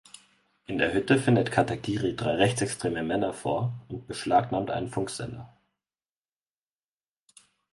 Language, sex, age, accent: German, male, 19-29, Deutschland Deutsch